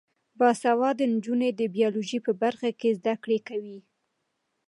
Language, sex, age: Pashto, female, 19-29